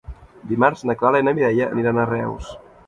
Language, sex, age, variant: Catalan, male, 19-29, Central